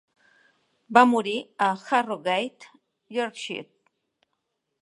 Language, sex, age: Catalan, female, 60-69